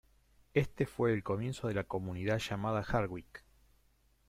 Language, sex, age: Spanish, male, 50-59